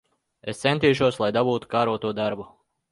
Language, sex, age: Latvian, male, 30-39